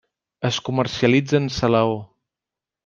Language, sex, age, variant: Catalan, male, 19-29, Central